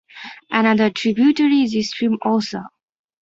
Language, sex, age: English, female, 19-29